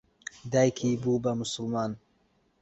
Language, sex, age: Central Kurdish, male, 19-29